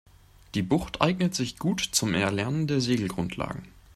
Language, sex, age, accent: German, male, 19-29, Deutschland Deutsch